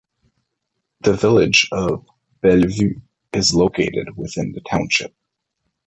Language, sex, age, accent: English, male, 30-39, Canadian English